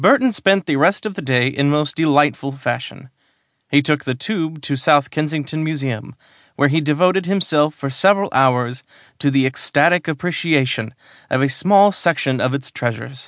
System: none